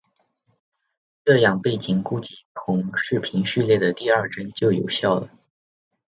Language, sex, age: Chinese, male, under 19